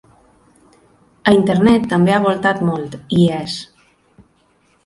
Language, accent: Catalan, balear; central